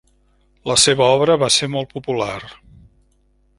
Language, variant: Catalan, Central